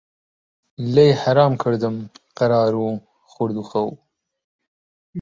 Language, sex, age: Central Kurdish, male, 30-39